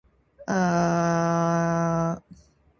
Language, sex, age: Indonesian, female, 19-29